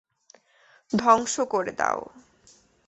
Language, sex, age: Bengali, female, 19-29